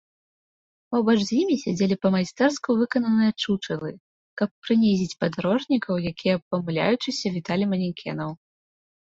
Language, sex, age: Belarusian, female, 19-29